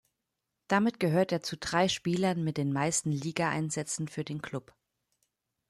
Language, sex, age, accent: German, female, 30-39, Deutschland Deutsch